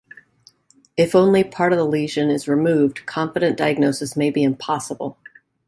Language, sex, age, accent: English, female, 40-49, United States English